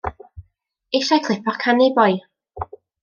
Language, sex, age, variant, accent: Welsh, female, 19-29, North-Eastern Welsh, Y Deyrnas Unedig Cymraeg